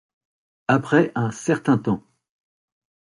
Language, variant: French, Français de métropole